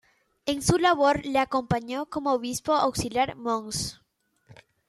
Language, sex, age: Spanish, female, 19-29